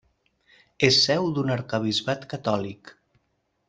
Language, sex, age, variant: Catalan, male, 19-29, Central